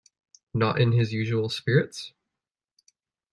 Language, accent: English, United States English